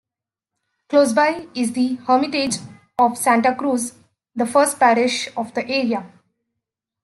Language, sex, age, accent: English, female, 19-29, United States English